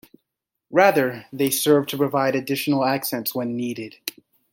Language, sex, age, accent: English, male, 19-29, United States English